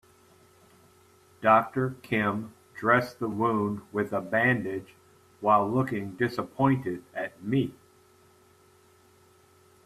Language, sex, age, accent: English, male, 60-69, United States English